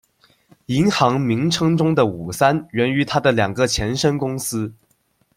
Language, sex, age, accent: Chinese, male, under 19, 出生地：江西省